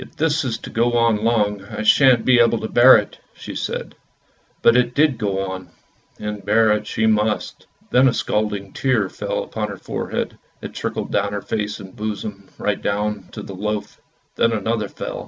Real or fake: real